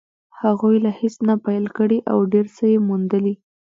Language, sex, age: Pashto, female, 19-29